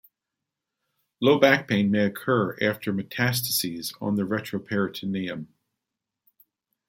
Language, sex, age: English, male, 50-59